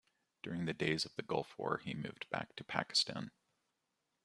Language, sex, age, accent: English, male, 40-49, United States English